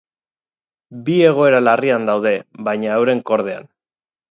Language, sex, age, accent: Basque, male, 40-49, Mendebalekoa (Araba, Bizkaia, Gipuzkoako mendebaleko herri batzuk)